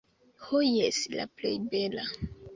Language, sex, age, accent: Esperanto, female, 19-29, Internacia